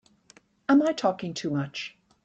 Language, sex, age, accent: English, female, 60-69, Canadian English